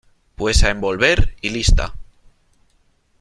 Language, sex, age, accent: Spanish, male, 30-39, España: Norte peninsular (Asturias, Castilla y León, Cantabria, País Vasco, Navarra, Aragón, La Rioja, Guadalajara, Cuenca)